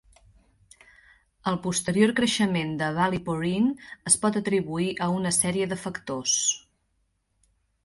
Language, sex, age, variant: Catalan, female, 30-39, Central